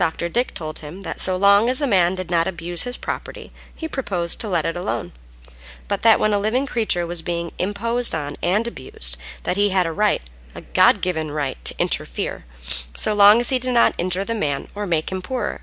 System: none